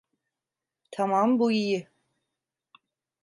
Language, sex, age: Turkish, female, 40-49